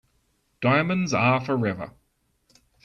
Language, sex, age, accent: English, male, 30-39, Australian English